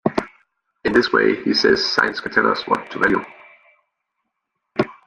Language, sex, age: English, male, 40-49